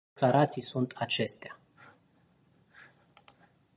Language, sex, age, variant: Romanian, male, 40-49, Romanian-Romania